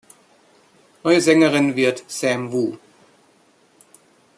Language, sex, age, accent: German, male, 50-59, Deutschland Deutsch